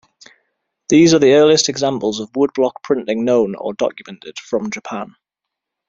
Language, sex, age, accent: English, male, 19-29, England English